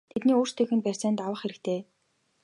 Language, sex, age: Mongolian, female, 19-29